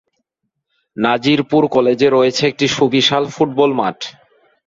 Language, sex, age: Bengali, male, 19-29